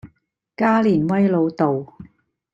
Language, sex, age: Cantonese, female, 60-69